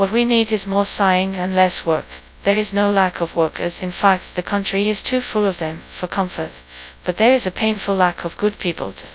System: TTS, FastPitch